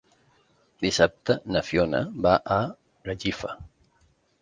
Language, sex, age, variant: Catalan, male, 40-49, Central